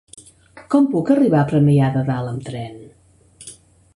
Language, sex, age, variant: Catalan, female, 50-59, Central